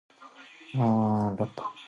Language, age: Pashto, 19-29